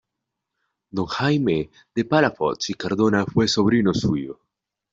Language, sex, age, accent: Spanish, male, under 19, Andino-Pacífico: Colombia, Perú, Ecuador, oeste de Bolivia y Venezuela andina